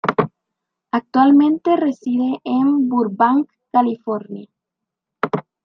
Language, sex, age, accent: Spanish, female, 19-29, América central